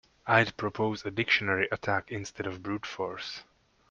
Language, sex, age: English, male, 30-39